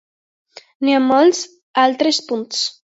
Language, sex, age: Catalan, female, under 19